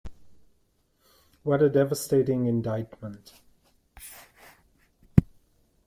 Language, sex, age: English, male, 30-39